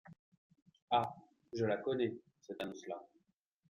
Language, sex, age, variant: French, male, 30-39, Français de métropole